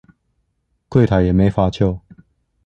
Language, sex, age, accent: Chinese, male, 19-29, 出生地：彰化縣